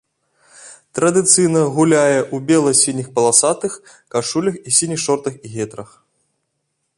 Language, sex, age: Belarusian, male, 30-39